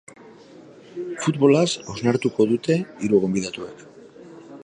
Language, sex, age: Basque, male, 40-49